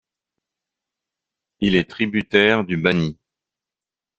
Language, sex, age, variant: French, male, 40-49, Français de métropole